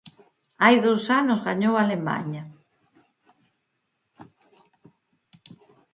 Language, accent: Galician, Atlántico (seseo e gheada); Normativo (estándar)